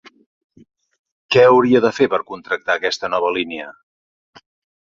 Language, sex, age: Catalan, male, 50-59